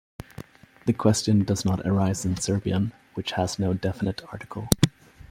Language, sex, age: English, male, 30-39